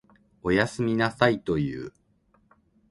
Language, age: Japanese, 40-49